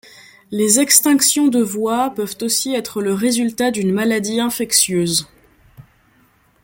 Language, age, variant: French, 19-29, Français de métropole